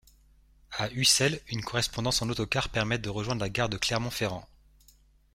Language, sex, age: French, male, 30-39